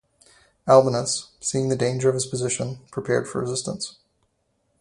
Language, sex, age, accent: English, male, 30-39, United States English